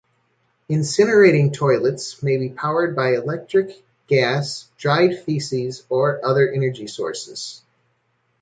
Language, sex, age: English, male, 40-49